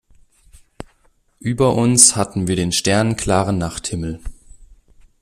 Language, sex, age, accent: German, male, 19-29, Deutschland Deutsch